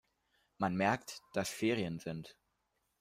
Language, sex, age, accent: German, male, under 19, Deutschland Deutsch